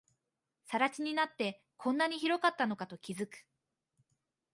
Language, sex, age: Japanese, female, 19-29